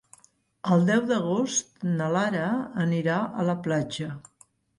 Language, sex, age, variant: Catalan, female, 60-69, Central